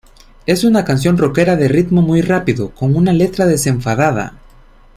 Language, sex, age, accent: Spanish, male, 19-29, América central